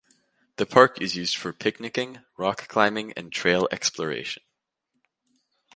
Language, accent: English, United States English